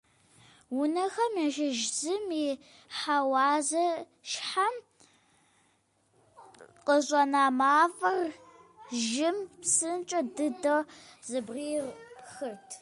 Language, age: Kabardian, under 19